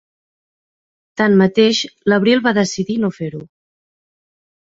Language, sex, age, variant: Catalan, female, 19-29, Central